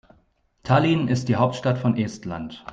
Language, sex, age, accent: German, male, 30-39, Deutschland Deutsch